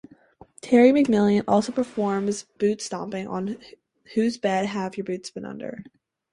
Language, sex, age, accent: English, female, under 19, United States English